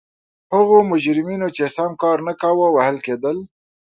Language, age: Pashto, 19-29